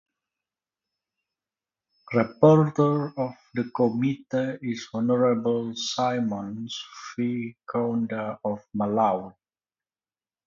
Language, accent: English, United States English